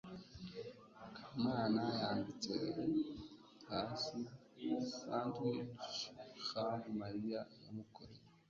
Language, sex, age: Kinyarwanda, male, 30-39